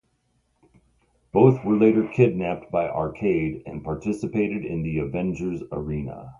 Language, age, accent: English, 50-59, United States English